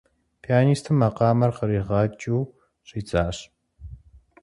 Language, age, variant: Kabardian, 19-29, Адыгэбзэ (Къэбэрдей, Кирил, псоми зэдай)